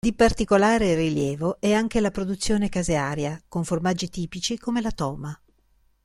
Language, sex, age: Italian, female, 50-59